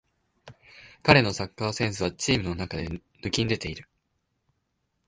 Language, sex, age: Japanese, male, 19-29